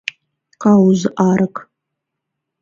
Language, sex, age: Mari, female, under 19